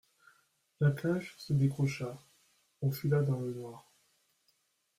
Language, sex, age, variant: French, male, 19-29, Français de métropole